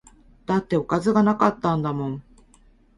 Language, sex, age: Japanese, female, 50-59